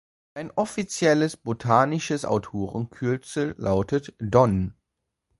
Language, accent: German, Deutschland Deutsch